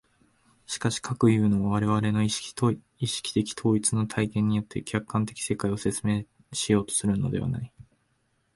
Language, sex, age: Japanese, male, 19-29